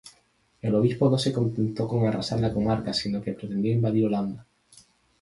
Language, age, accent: Spanish, 19-29, España: Islas Canarias